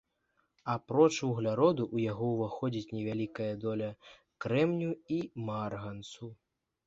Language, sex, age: Belarusian, male, under 19